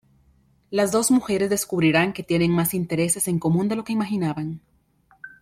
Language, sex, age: Spanish, female, 19-29